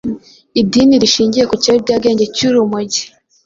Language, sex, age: Kinyarwanda, female, 19-29